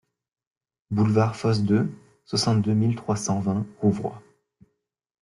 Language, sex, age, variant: French, male, 19-29, Français de métropole